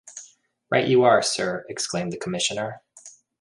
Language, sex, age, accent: English, male, 30-39, United States English